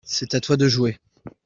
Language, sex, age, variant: French, male, 30-39, Français de métropole